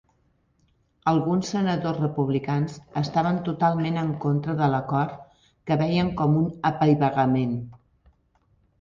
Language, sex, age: Catalan, female, 50-59